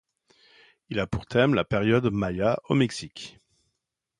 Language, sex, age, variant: French, male, 40-49, Français de métropole